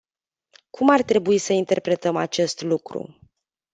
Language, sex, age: Romanian, female, 19-29